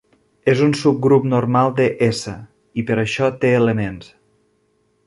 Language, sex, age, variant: Catalan, male, 30-39, Nord-Occidental